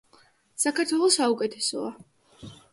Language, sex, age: Georgian, female, under 19